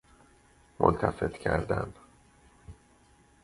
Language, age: Persian, 40-49